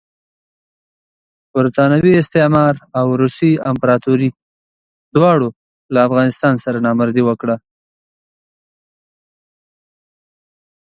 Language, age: Pashto, 30-39